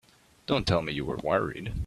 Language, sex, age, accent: English, male, 19-29, Canadian English